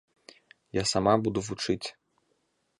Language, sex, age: Belarusian, male, 30-39